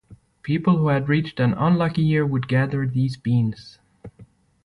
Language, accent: English, United States English